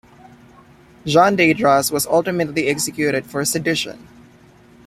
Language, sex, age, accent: English, male, 19-29, Filipino